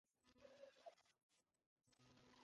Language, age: English, 19-29